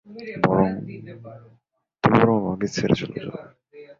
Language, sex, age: Bengali, male, 19-29